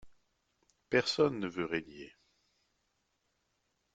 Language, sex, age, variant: French, male, 30-39, Français de métropole